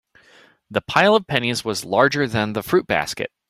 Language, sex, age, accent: English, male, 30-39, United States English